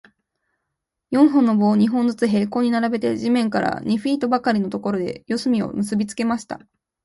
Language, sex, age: Japanese, female, 19-29